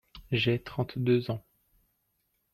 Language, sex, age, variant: French, male, 30-39, Français de métropole